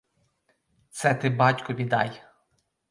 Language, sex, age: Ukrainian, male, 30-39